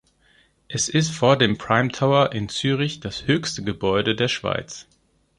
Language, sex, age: German, male, 30-39